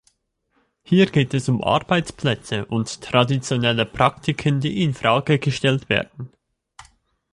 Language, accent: German, Schweizerdeutsch